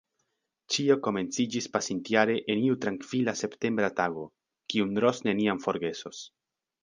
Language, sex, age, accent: Esperanto, male, under 19, Internacia